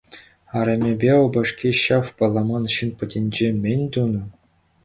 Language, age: Chuvash, 19-29